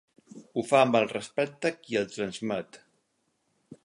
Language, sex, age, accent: Catalan, male, 50-59, mallorquí